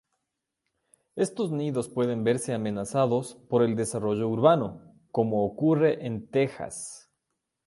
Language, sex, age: Spanish, male, 40-49